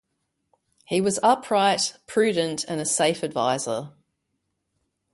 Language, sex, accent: English, female, Australian English